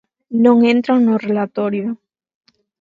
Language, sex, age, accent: Galician, female, 19-29, Atlántico (seseo e gheada)